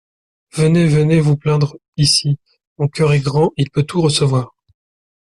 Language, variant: French, Français de métropole